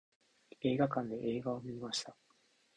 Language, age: Japanese, 19-29